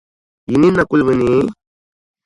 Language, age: Dagbani, 19-29